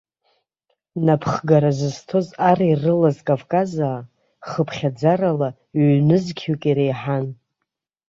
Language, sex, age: Abkhazian, female, 30-39